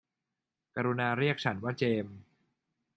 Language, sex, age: Thai, male, 19-29